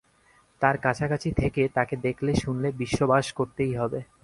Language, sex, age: Bengali, male, 19-29